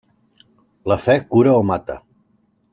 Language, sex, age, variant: Catalan, male, 40-49, Central